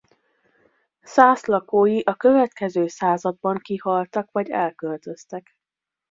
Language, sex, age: Hungarian, female, 19-29